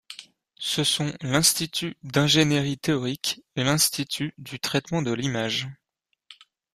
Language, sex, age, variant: French, male, 19-29, Français de métropole